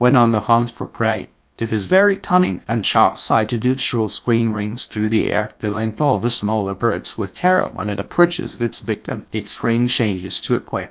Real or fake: fake